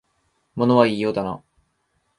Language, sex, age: Japanese, male, 19-29